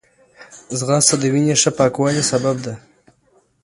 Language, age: Pashto, 19-29